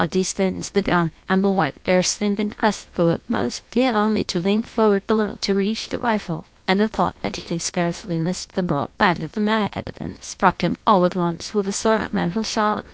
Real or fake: fake